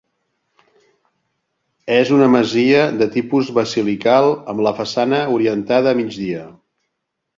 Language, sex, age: Catalan, male, 60-69